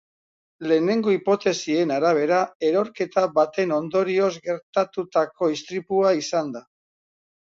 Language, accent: Basque, Mendebalekoa (Araba, Bizkaia, Gipuzkoako mendebaleko herri batzuk)